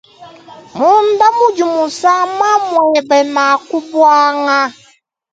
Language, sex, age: Luba-Lulua, female, 19-29